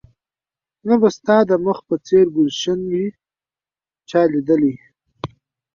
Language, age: Pashto, 30-39